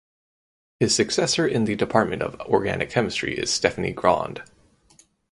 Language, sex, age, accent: English, male, 19-29, United States English